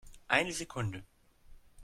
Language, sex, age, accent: German, male, 19-29, Deutschland Deutsch